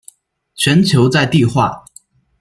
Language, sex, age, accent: Chinese, male, 19-29, 出生地：山西省